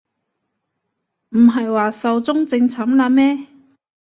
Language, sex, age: Cantonese, female, 30-39